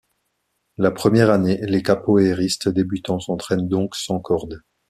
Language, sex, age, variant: French, male, 30-39, Français de métropole